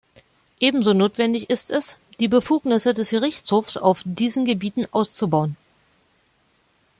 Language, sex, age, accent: German, female, 50-59, Deutschland Deutsch